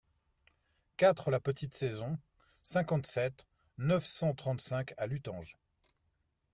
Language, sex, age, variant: French, male, 50-59, Français de métropole